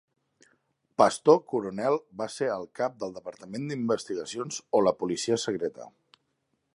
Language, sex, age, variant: Catalan, male, 30-39, Central